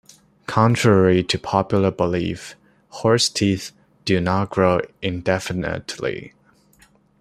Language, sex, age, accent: English, male, under 19, United States English